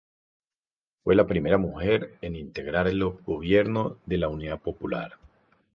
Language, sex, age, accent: Spanish, male, 40-49, Andino-Pacífico: Colombia, Perú, Ecuador, oeste de Bolivia y Venezuela andina